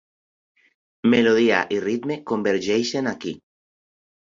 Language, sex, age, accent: Catalan, male, 19-29, valencià